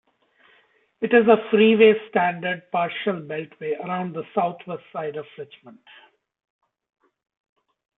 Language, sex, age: English, male, 50-59